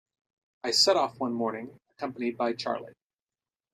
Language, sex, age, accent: English, male, 30-39, United States English